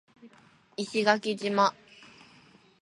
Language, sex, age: Japanese, female, 19-29